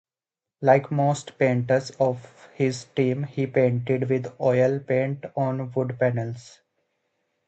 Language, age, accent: English, 19-29, England English